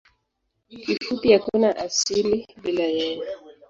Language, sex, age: Swahili, female, 19-29